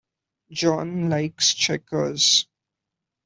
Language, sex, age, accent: English, male, under 19, India and South Asia (India, Pakistan, Sri Lanka)